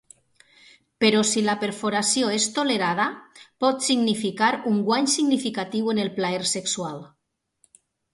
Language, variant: Catalan, Nord-Occidental